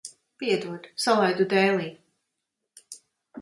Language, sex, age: Latvian, female, 50-59